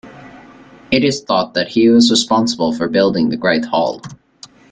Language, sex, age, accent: English, male, under 19, Canadian English